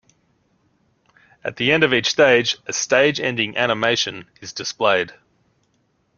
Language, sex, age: English, male, 19-29